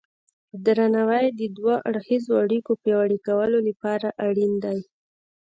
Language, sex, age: Pashto, female, 19-29